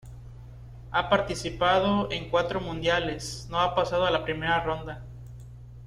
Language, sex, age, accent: Spanish, male, 19-29, México